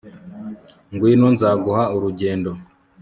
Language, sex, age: Kinyarwanda, male, 19-29